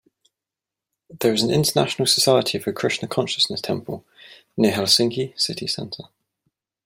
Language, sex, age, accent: English, male, 19-29, England English